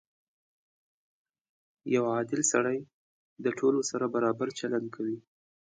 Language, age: Pashto, 19-29